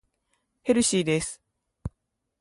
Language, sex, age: Japanese, female, 19-29